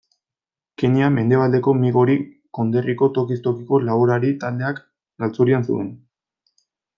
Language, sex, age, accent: Basque, male, 19-29, Erdialdekoa edo Nafarra (Gipuzkoa, Nafarroa)